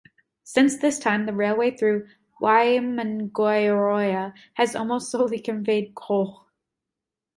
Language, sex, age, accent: English, female, 19-29, United States English